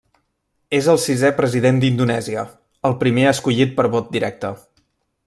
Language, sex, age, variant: Catalan, male, 19-29, Central